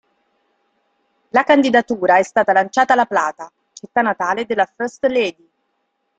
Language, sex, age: Italian, female, 30-39